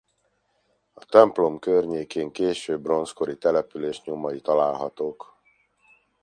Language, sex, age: Hungarian, male, 50-59